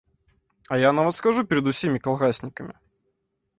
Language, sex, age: Belarusian, male, 19-29